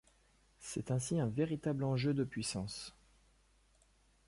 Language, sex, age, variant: French, male, 40-49, Français de métropole